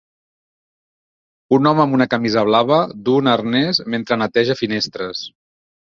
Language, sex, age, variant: Catalan, male, 40-49, Central